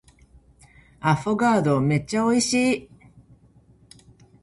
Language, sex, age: Japanese, female, 60-69